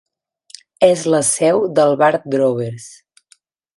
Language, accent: Catalan, gironí